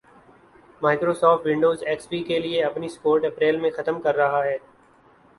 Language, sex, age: Urdu, male, 19-29